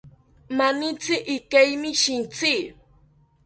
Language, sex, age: South Ucayali Ashéninka, female, under 19